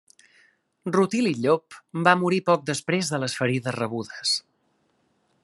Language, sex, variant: Catalan, male, Central